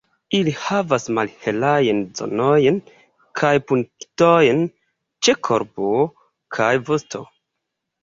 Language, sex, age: Esperanto, male, 19-29